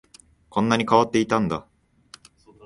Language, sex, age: Japanese, male, 19-29